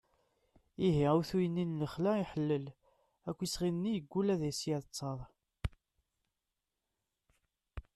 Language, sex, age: Kabyle, male, 30-39